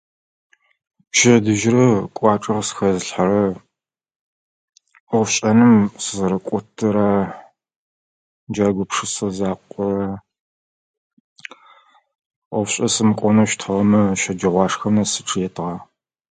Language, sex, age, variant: Adyghe, male, 30-39, Адыгабзэ (Кирил, пстэумэ зэдыряе)